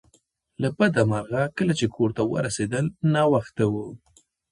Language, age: Pashto, 30-39